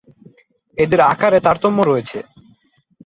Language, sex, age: Bengali, male, under 19